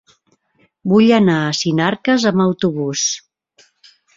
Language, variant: Catalan, Central